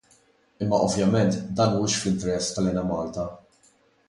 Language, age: Maltese, 19-29